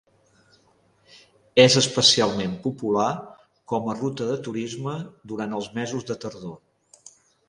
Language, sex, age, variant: Catalan, male, 50-59, Central